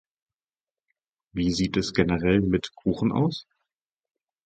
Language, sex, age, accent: German, male, 30-39, Deutschland Deutsch